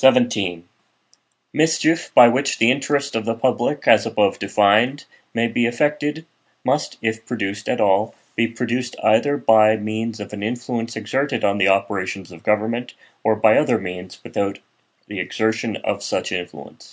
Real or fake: real